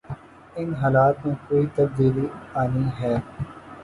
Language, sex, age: Urdu, male, 19-29